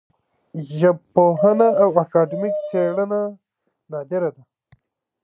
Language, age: Pashto, 19-29